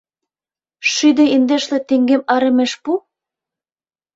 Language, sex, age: Mari, female, 40-49